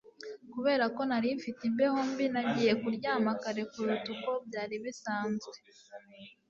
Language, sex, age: Kinyarwanda, female, 19-29